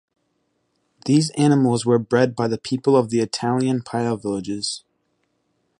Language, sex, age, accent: English, male, under 19, United States English